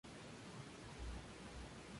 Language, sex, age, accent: Spanish, male, 19-29, México